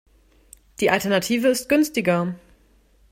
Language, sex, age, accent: German, female, 19-29, Deutschland Deutsch